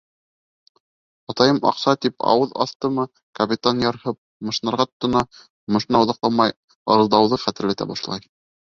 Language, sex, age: Bashkir, male, 19-29